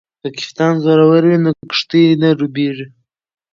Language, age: Pashto, 19-29